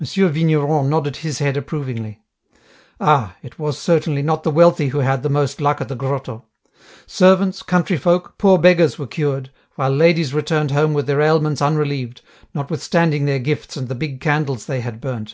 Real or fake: real